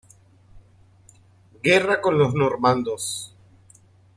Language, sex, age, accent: Spanish, male, 40-49, Caribe: Cuba, Venezuela, Puerto Rico, República Dominicana, Panamá, Colombia caribeña, México caribeño, Costa del golfo de México